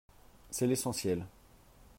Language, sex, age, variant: French, male, 30-39, Français de métropole